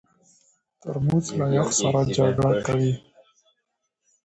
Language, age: Pashto, 19-29